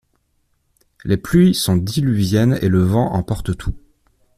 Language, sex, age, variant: French, male, 19-29, Français de métropole